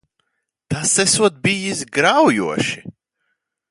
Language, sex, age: Latvian, male, 19-29